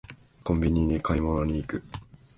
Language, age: Japanese, 19-29